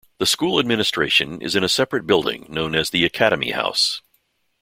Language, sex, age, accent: English, male, 60-69, United States English